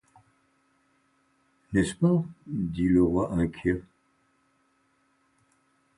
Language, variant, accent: French, Français d'Europe, Français de Suisse